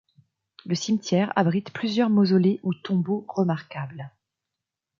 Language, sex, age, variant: French, female, 40-49, Français de métropole